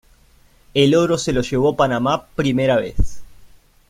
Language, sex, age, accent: Spanish, male, 19-29, Rioplatense: Argentina, Uruguay, este de Bolivia, Paraguay